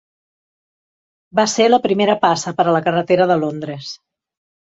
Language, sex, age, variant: Catalan, female, 50-59, Central